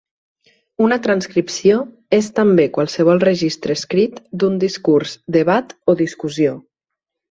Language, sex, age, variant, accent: Catalan, female, 19-29, Nord-Occidental, Lleidatà